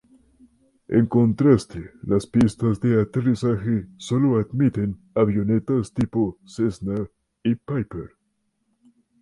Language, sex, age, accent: Spanish, male, 19-29, Andino-Pacífico: Colombia, Perú, Ecuador, oeste de Bolivia y Venezuela andina